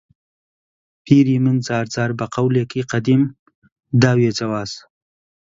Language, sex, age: Central Kurdish, male, 19-29